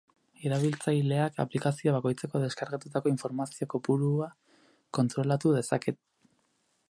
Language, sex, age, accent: Basque, male, 19-29, Erdialdekoa edo Nafarra (Gipuzkoa, Nafarroa)